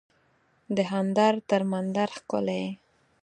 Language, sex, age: Pashto, female, 30-39